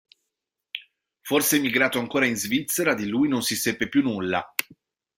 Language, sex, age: Italian, male, 30-39